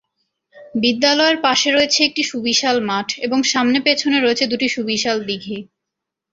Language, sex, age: Bengali, female, 19-29